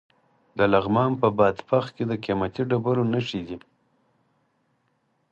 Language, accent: Pashto, معیاري پښتو